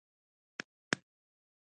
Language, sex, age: Pashto, female, 19-29